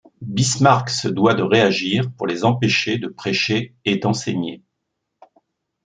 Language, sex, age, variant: French, male, 60-69, Français de métropole